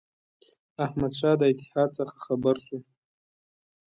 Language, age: Pashto, 19-29